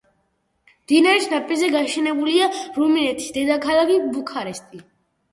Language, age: Georgian, 40-49